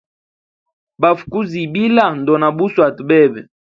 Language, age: Hemba, 19-29